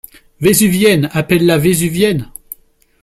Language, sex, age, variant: French, male, 40-49, Français de métropole